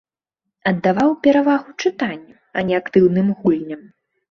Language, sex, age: Belarusian, female, 19-29